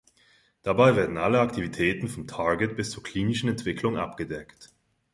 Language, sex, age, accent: German, male, 30-39, Schweizerdeutsch